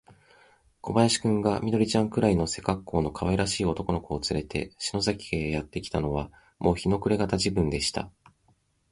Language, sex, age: Japanese, male, 30-39